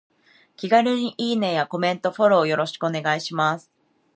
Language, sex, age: Japanese, female, 19-29